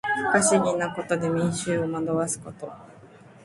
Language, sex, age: Japanese, female, under 19